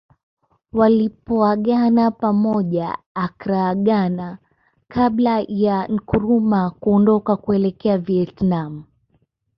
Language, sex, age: Swahili, female, 19-29